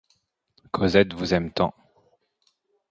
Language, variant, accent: French, Français d'Europe, Français de l'ouest de la France